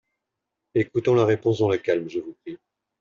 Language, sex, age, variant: French, male, 40-49, Français de métropole